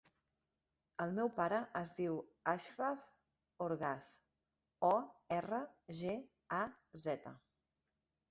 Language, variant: Catalan, Central